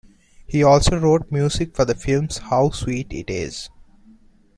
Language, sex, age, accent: English, male, 19-29, England English